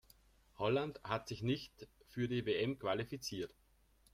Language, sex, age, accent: German, male, 30-39, Österreichisches Deutsch